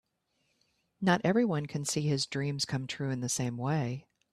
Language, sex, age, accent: English, female, 60-69, United States English